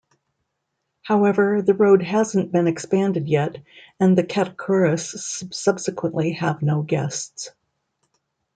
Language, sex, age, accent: English, female, 60-69, United States English